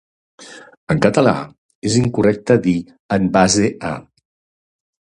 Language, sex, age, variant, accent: Catalan, male, 60-69, Central, Català central